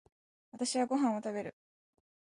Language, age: Japanese, 19-29